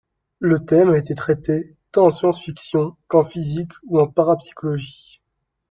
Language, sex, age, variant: French, male, 19-29, Français de métropole